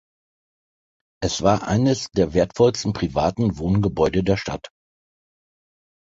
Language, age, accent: German, 50-59, Deutschland Deutsch